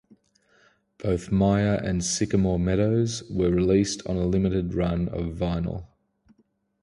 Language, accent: English, Australian English